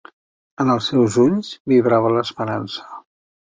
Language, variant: Catalan, Central